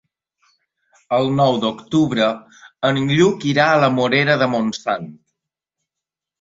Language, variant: Catalan, Balear